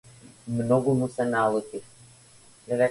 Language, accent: Macedonian, литературен